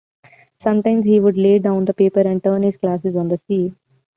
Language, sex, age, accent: English, female, 19-29, United States English